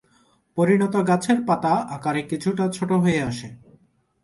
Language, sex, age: Bengali, male, 19-29